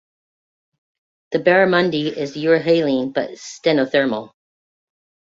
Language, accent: English, United States English